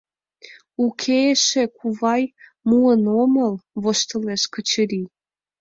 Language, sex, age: Mari, female, 19-29